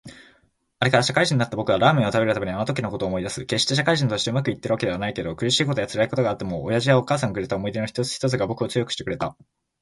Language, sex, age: Japanese, male, 19-29